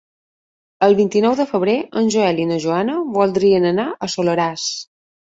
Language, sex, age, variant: Catalan, female, 40-49, Balear